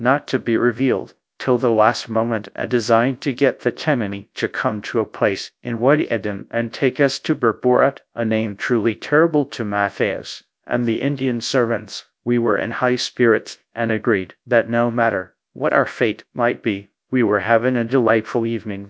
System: TTS, GradTTS